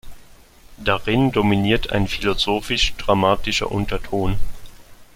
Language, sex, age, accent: German, male, 30-39, Schweizerdeutsch